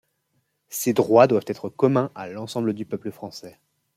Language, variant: French, Français de métropole